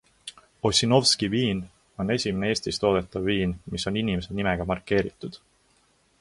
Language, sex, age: Estonian, male, 19-29